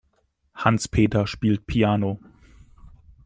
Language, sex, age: German, male, 19-29